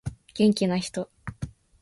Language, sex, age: Japanese, female, 19-29